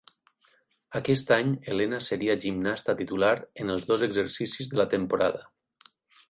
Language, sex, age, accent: Catalan, male, 30-39, valencià; valencià meridional